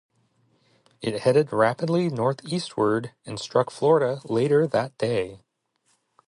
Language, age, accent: English, 30-39, United States English